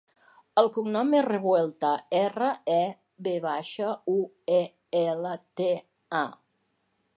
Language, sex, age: Catalan, female, 60-69